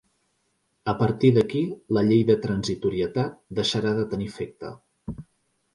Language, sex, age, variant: Catalan, male, 30-39, Central